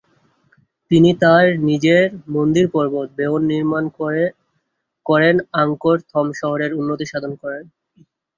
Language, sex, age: Bengali, male, 19-29